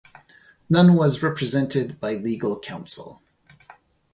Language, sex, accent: English, male, United States English